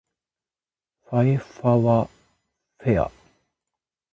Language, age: Japanese, 30-39